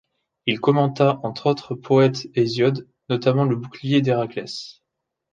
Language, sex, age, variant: French, male, 19-29, Français de métropole